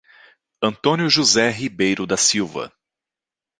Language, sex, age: Portuguese, male, 30-39